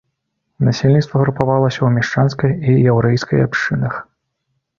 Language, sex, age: Belarusian, male, 30-39